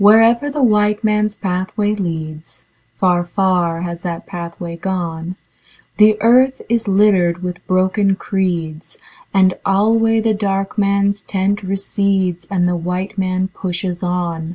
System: none